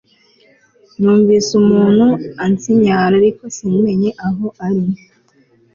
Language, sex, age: Kinyarwanda, female, under 19